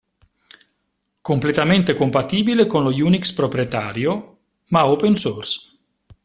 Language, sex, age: Italian, male, 40-49